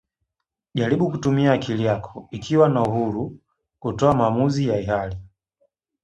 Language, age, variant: Swahili, 19-29, Kiswahili cha Bara ya Tanzania